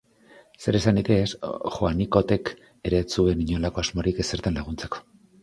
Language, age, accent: Basque, 50-59, Mendebalekoa (Araba, Bizkaia, Gipuzkoako mendebaleko herri batzuk)